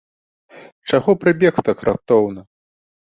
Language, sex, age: Belarusian, male, 19-29